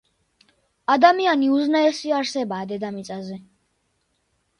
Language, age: Georgian, under 19